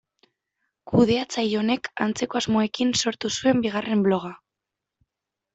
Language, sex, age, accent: Basque, female, 19-29, Mendebalekoa (Araba, Bizkaia, Gipuzkoako mendebaleko herri batzuk)